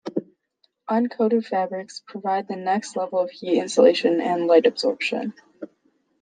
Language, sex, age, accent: English, female, under 19, United States English